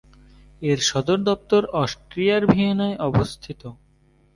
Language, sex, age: Bengali, male, 19-29